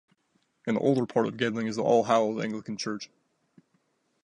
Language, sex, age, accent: English, male, 19-29, United States English